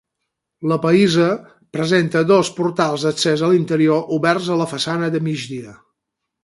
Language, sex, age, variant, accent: Catalan, male, 50-59, Balear, menorquí